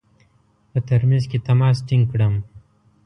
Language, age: Pashto, 19-29